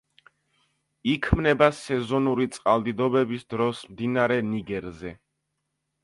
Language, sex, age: Georgian, male, under 19